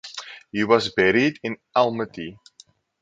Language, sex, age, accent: English, male, 19-29, Southern African (South Africa, Zimbabwe, Namibia)